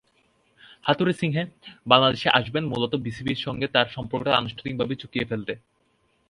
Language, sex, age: Bengali, male, 19-29